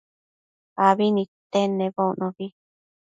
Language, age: Matsés, 19-29